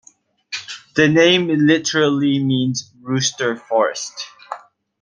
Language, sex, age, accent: English, male, under 19, Hong Kong English